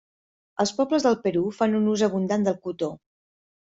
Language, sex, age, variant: Catalan, female, 50-59, Central